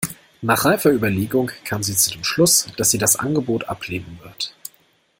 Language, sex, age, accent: German, male, 19-29, Deutschland Deutsch